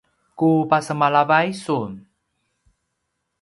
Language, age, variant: Paiwan, 30-39, pinayuanan a kinaikacedasan (東排灣語)